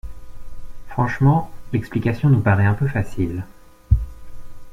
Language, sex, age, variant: French, male, 30-39, Français de métropole